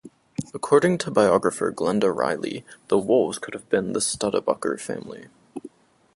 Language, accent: English, United States English